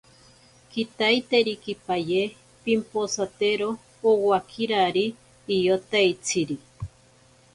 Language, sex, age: Ashéninka Perené, female, 40-49